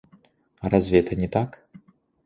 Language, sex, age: Russian, male, 19-29